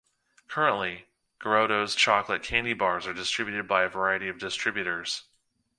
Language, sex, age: English, male, 30-39